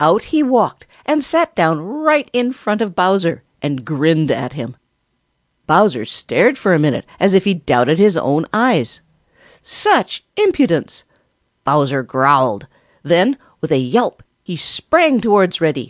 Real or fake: real